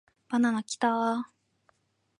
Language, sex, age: Japanese, female, 19-29